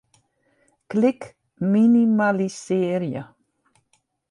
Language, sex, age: Western Frisian, female, 60-69